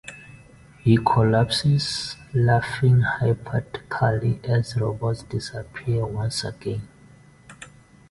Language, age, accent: English, 19-29, Southern African (South Africa, Zimbabwe, Namibia)